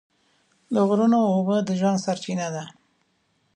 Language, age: Pashto, 40-49